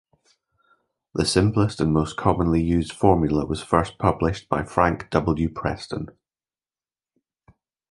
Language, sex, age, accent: English, male, 40-49, Scottish English